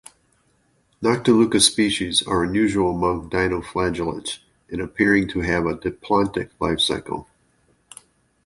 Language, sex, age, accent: English, male, 50-59, United States English